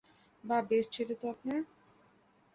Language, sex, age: Bengali, female, 19-29